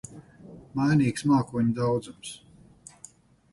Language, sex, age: Latvian, male, 50-59